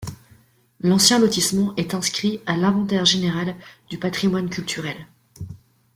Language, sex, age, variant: French, female, 19-29, Français de métropole